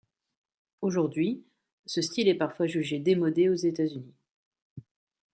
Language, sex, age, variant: French, female, 40-49, Français de métropole